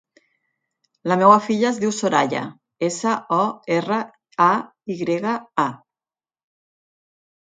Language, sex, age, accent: Catalan, female, 40-49, Tortosí